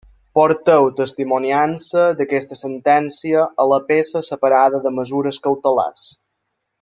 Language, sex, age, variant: Catalan, male, 19-29, Balear